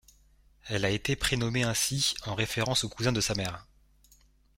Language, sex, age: French, male, 30-39